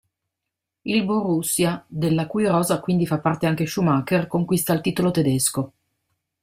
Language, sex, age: Italian, female, 40-49